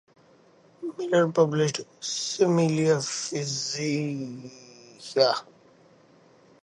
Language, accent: English, India and South Asia (India, Pakistan, Sri Lanka)